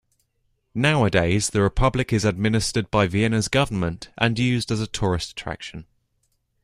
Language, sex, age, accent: English, male, under 19, England English